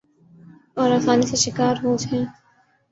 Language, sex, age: Urdu, male, 19-29